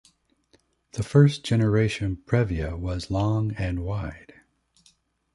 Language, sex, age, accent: English, male, 60-69, United States English